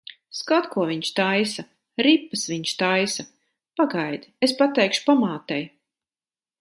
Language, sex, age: Latvian, female, 50-59